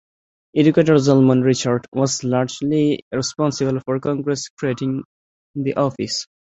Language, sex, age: English, male, 19-29